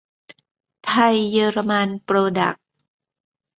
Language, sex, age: Thai, female, 50-59